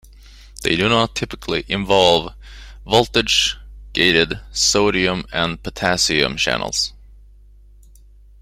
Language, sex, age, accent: English, male, 19-29, United States English